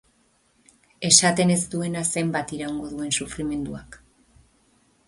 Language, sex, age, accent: Basque, female, 50-59, Mendebalekoa (Araba, Bizkaia, Gipuzkoako mendebaleko herri batzuk)